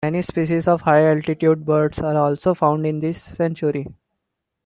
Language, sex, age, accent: English, male, 19-29, India and South Asia (India, Pakistan, Sri Lanka)